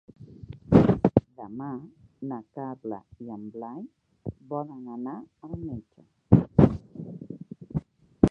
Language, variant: Catalan, Central